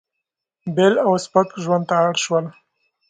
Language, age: Pashto, 30-39